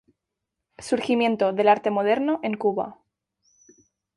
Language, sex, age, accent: Spanish, female, 19-29, España: Centro-Sur peninsular (Madrid, Toledo, Castilla-La Mancha)